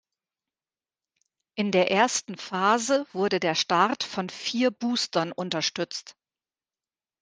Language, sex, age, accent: German, female, 50-59, Deutschland Deutsch